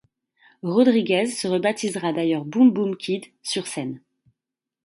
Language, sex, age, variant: French, female, 30-39, Français de métropole